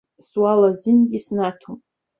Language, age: Abkhazian, under 19